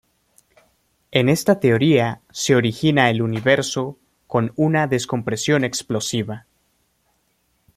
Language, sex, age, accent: Spanish, male, 19-29, México